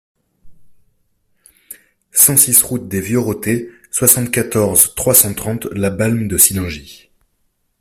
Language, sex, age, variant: French, male, 19-29, Français de métropole